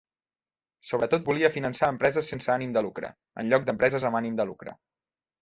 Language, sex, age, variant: Catalan, male, 19-29, Central